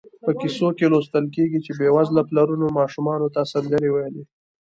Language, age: Pashto, 19-29